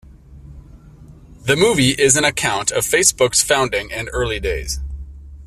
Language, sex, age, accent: English, male, 30-39, United States English